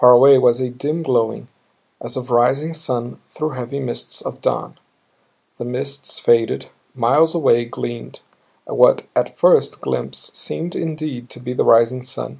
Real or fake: real